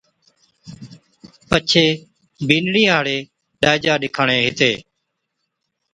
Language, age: Od, 40-49